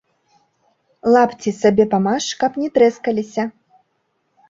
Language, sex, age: Belarusian, female, 30-39